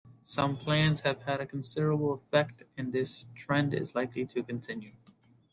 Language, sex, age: English, male, 19-29